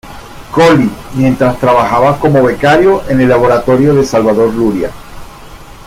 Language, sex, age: Spanish, male, 50-59